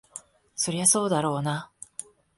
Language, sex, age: Japanese, female, 40-49